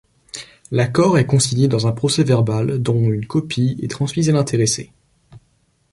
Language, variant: French, Français de métropole